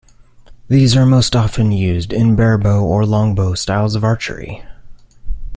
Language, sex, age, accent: English, male, 19-29, United States English